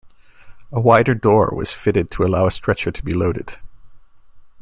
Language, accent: English, United States English